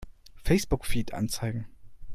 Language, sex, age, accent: German, male, 30-39, Deutschland Deutsch